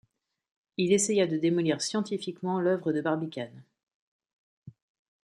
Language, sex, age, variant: French, female, 40-49, Français de métropole